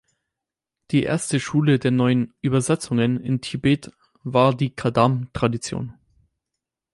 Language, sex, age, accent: German, male, 19-29, Deutschland Deutsch